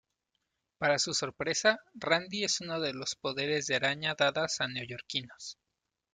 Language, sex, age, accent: Spanish, male, 30-39, México